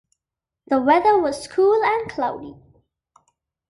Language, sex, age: English, male, under 19